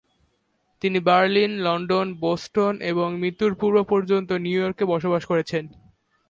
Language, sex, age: Bengali, male, under 19